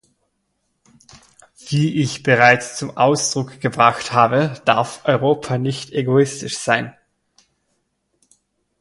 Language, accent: German, Deutschland Deutsch